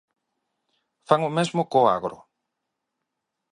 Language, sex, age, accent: Galician, male, 40-49, Normativo (estándar)